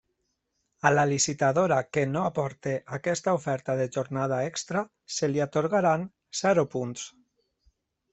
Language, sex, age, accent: Catalan, male, 30-39, valencià